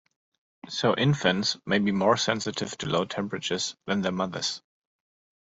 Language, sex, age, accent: English, male, 30-39, United States English